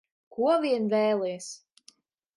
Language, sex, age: Latvian, female, under 19